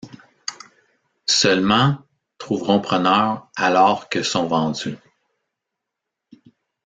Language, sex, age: French, male, 50-59